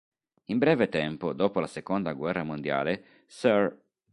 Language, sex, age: Italian, male, 40-49